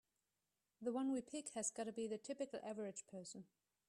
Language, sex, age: English, female, 30-39